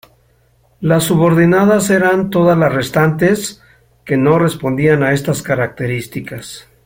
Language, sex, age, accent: Spanish, male, 70-79, México